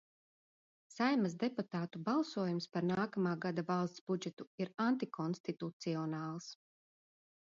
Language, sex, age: Latvian, female, 40-49